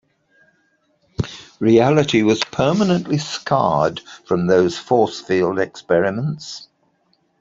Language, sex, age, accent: English, male, 80-89, England English